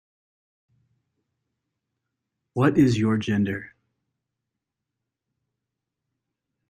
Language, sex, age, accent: English, male, 30-39, United States English